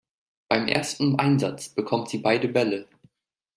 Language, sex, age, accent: German, male, 19-29, Deutschland Deutsch